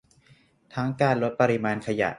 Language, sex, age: Thai, male, 19-29